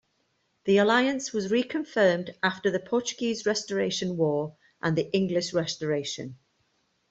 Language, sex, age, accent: English, female, 40-49, Welsh English